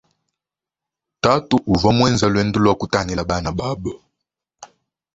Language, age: Luba-Lulua, 19-29